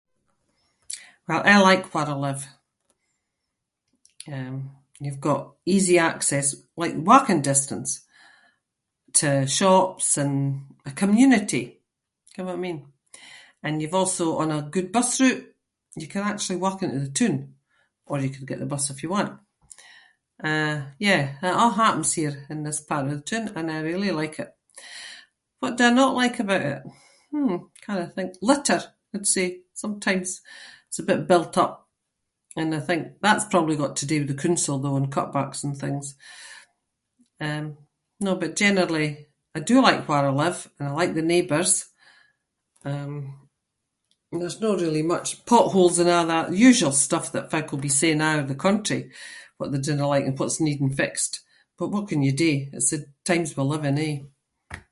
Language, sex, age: Scots, female, 70-79